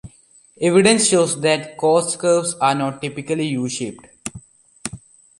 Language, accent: English, India and South Asia (India, Pakistan, Sri Lanka)